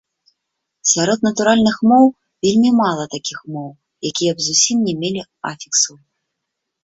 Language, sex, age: Belarusian, female, 30-39